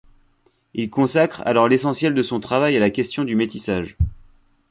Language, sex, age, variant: French, male, 30-39, Français de métropole